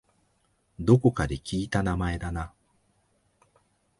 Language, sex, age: Japanese, male, 50-59